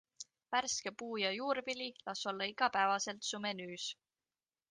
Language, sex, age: Estonian, female, 19-29